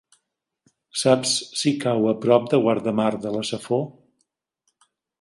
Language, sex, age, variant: Catalan, male, 60-69, Nord-Occidental